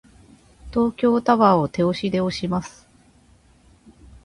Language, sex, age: Japanese, female, 40-49